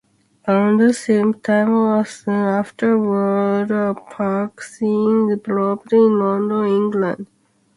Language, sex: English, female